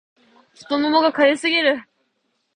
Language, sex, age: Japanese, female, 19-29